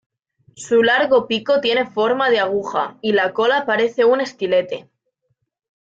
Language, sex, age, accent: Spanish, female, 19-29, España: Norte peninsular (Asturias, Castilla y León, Cantabria, País Vasco, Navarra, Aragón, La Rioja, Guadalajara, Cuenca)